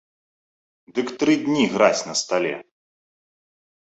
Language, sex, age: Belarusian, male, 30-39